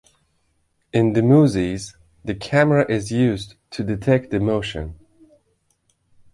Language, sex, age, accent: English, male, 40-49, United States English